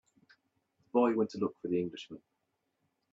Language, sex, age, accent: English, male, 50-59, England English